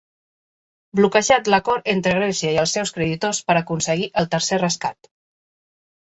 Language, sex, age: Catalan, female, 40-49